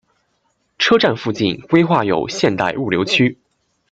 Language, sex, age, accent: Chinese, male, 19-29, 出生地：山东省